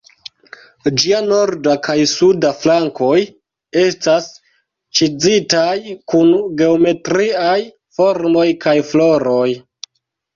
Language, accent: Esperanto, Internacia